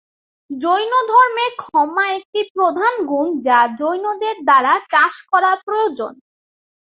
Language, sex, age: Bengali, female, under 19